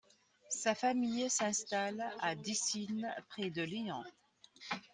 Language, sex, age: French, female, 40-49